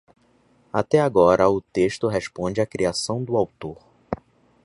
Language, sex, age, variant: Portuguese, male, 19-29, Portuguese (Brasil)